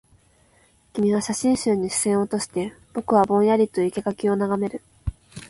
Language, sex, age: Japanese, female, 19-29